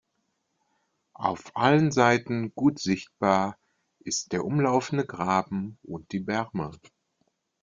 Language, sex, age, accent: German, male, 30-39, Deutschland Deutsch